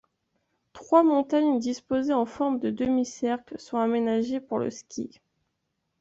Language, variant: French, Français de métropole